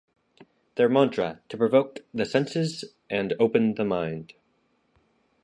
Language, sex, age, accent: English, male, 19-29, United States English